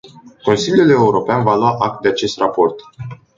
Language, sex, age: Romanian, male, 19-29